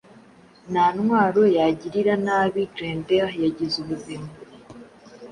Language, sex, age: Kinyarwanda, female, under 19